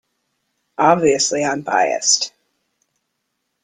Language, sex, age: English, female, 50-59